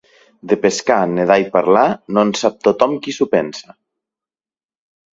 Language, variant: Catalan, Nord-Occidental